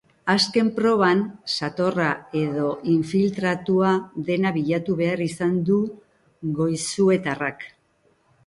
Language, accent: Basque, Erdialdekoa edo Nafarra (Gipuzkoa, Nafarroa)